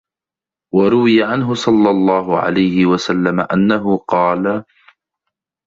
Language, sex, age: Arabic, male, 30-39